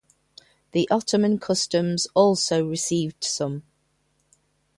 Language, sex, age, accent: English, female, 50-59, England English